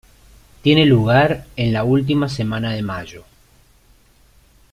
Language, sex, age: Spanish, male, 30-39